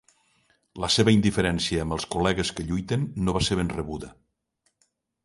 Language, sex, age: Catalan, male, 60-69